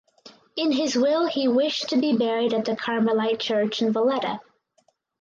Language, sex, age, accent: English, female, under 19, United States English